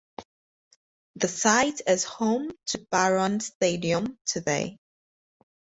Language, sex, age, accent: English, female, 30-39, United States English